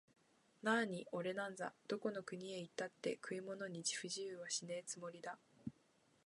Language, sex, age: Japanese, female, under 19